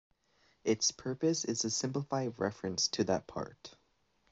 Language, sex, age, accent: English, male, 19-29, Canadian English